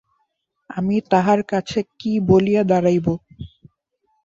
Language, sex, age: Bengali, male, 19-29